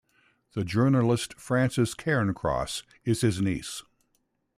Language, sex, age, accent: English, male, 60-69, United States English